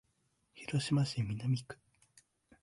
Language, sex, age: Japanese, male, 19-29